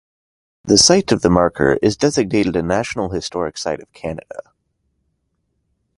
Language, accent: English, United States English